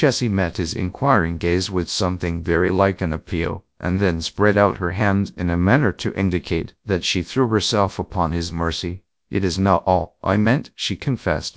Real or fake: fake